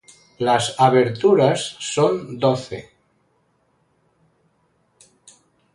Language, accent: Spanish, España: Norte peninsular (Asturias, Castilla y León, Cantabria, País Vasco, Navarra, Aragón, La Rioja, Guadalajara, Cuenca)